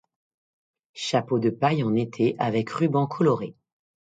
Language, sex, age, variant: French, female, 40-49, Français de métropole